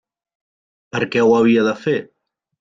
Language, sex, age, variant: Catalan, male, 30-39, Central